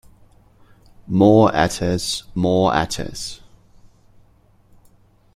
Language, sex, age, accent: English, male, 30-39, Australian English